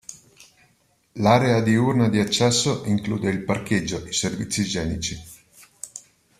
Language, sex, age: Italian, male, 50-59